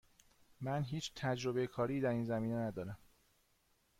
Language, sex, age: Persian, male, 40-49